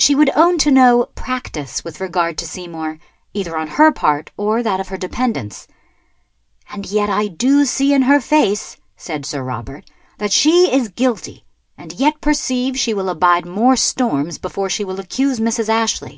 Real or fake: real